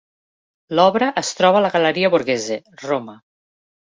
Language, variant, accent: Catalan, Central, central